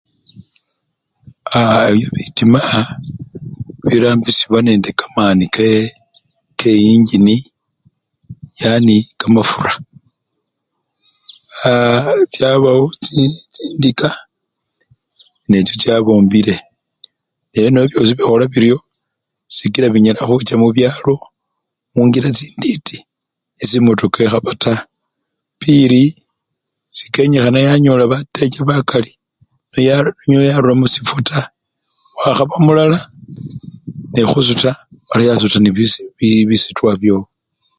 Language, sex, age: Luyia, male, 60-69